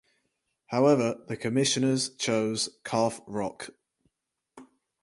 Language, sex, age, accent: English, male, 19-29, England English